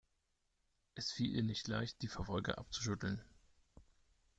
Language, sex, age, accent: German, male, 30-39, Deutschland Deutsch